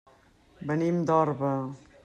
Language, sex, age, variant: Catalan, female, 50-59, Central